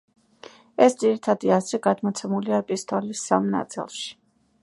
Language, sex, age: Georgian, female, 30-39